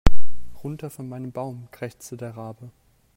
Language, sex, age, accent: German, male, 19-29, Deutschland Deutsch